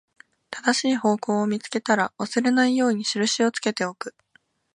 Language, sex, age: Japanese, female, 19-29